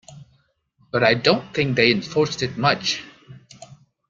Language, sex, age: English, male, 40-49